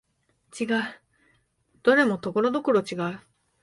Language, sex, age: Japanese, female, 19-29